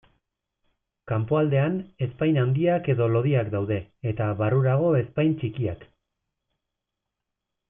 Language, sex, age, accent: Basque, male, 30-39, Erdialdekoa edo Nafarra (Gipuzkoa, Nafarroa)